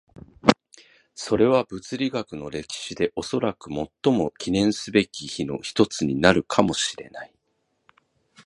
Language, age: Japanese, 50-59